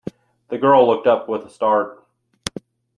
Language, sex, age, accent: English, male, 30-39, United States English